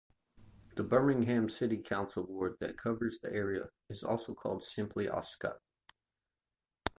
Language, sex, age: English, male, 30-39